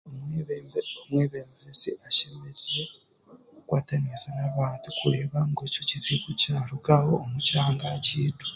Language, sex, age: Chiga, male, 30-39